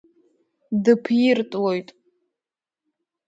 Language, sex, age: Abkhazian, female, under 19